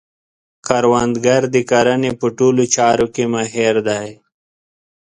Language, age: Pashto, 30-39